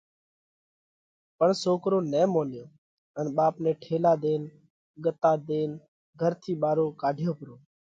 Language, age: Parkari Koli, 19-29